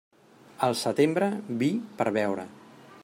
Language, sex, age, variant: Catalan, male, 40-49, Central